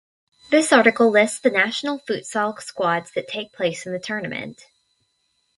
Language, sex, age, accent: English, female, under 19, United States English